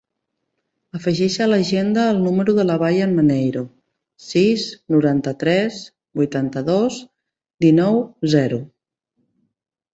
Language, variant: Catalan, Central